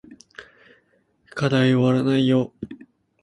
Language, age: Japanese, 19-29